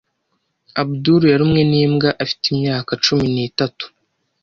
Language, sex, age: Kinyarwanda, male, under 19